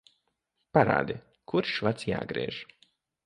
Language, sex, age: Latvian, male, 19-29